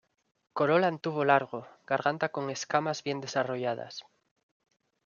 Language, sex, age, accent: Spanish, male, 19-29, España: Norte peninsular (Asturias, Castilla y León, Cantabria, País Vasco, Navarra, Aragón, La Rioja, Guadalajara, Cuenca)